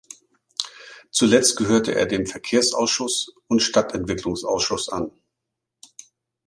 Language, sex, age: German, male, 50-59